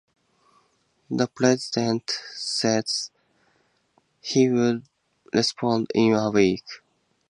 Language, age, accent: English, 19-29, United States English